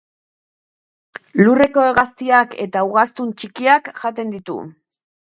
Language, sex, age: Basque, female, 50-59